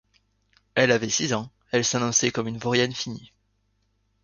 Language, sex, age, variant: French, male, 19-29, Français de métropole